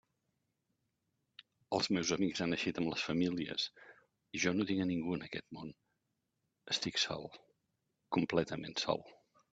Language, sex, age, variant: Catalan, male, 50-59, Central